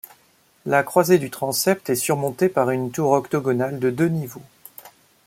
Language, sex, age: French, male, 40-49